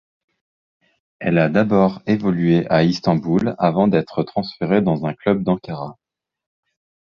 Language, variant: French, Français de métropole